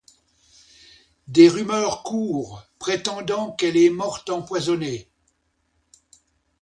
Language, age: French, 70-79